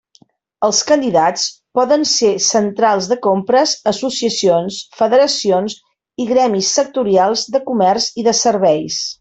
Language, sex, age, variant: Catalan, female, 50-59, Central